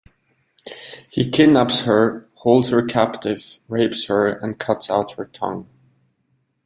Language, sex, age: English, male, 30-39